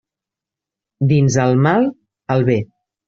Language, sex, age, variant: Catalan, female, 40-49, Central